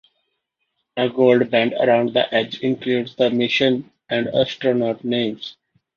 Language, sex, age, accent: English, male, 19-29, India and South Asia (India, Pakistan, Sri Lanka)